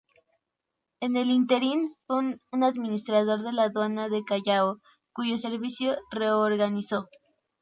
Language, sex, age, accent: Spanish, male, 19-29, México